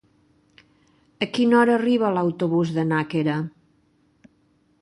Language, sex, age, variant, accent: Catalan, female, 60-69, Balear, balear; central